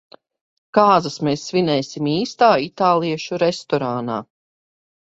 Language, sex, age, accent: Latvian, female, 50-59, Vidzemes